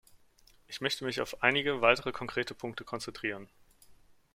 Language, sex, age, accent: German, male, 30-39, Deutschland Deutsch